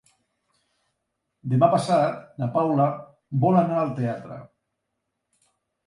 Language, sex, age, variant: Catalan, male, 50-59, Central